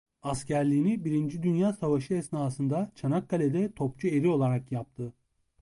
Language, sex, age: Turkish, male, 19-29